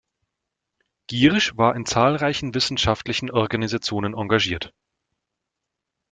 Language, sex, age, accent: German, male, 30-39, Deutschland Deutsch